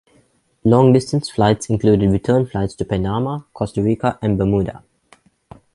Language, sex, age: English, male, under 19